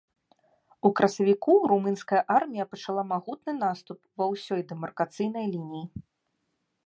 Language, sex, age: Belarusian, female, 19-29